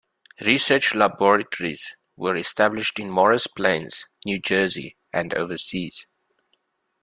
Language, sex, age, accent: English, male, 30-39, Southern African (South Africa, Zimbabwe, Namibia)